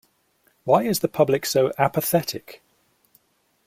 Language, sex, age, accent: English, male, 40-49, England English